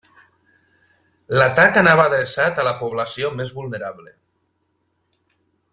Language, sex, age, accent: Catalan, male, 40-49, valencià